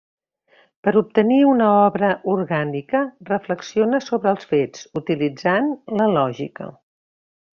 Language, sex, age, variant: Catalan, female, 60-69, Central